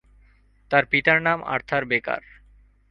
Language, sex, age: Bengali, male, 19-29